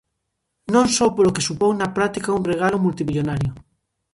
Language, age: Galician, under 19